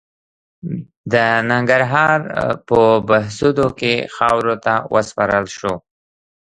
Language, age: Pashto, 30-39